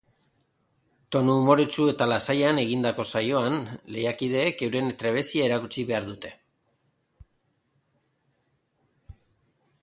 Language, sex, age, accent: Basque, male, 50-59, Erdialdekoa edo Nafarra (Gipuzkoa, Nafarroa)